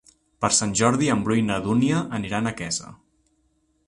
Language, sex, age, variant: Catalan, male, 30-39, Central